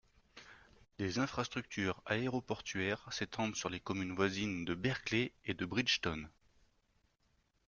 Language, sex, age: French, male, 30-39